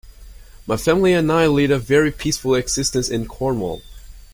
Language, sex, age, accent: English, male, under 19, United States English